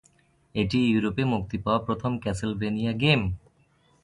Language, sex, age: Bengali, male, 30-39